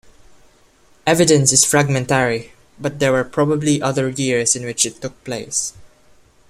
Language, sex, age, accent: English, male, 19-29, Filipino